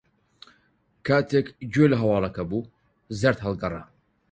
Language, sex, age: Central Kurdish, male, 19-29